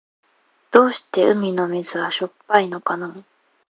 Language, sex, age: Japanese, female, 19-29